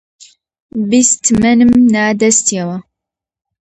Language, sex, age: Central Kurdish, female, under 19